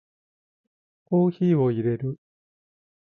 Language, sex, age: Japanese, male, 60-69